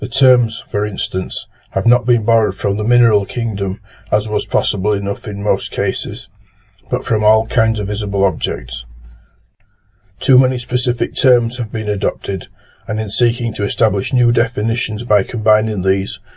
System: none